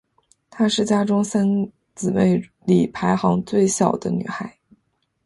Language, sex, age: Chinese, female, 19-29